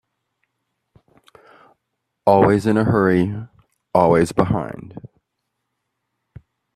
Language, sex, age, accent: English, male, under 19, United States English